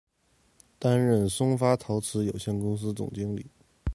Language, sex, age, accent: Chinese, male, 19-29, 出生地：北京市